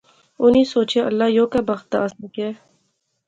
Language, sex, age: Pahari-Potwari, female, 19-29